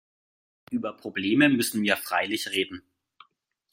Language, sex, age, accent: German, male, 30-39, Deutschland Deutsch